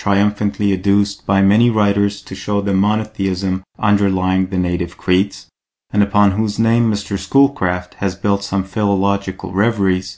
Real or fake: real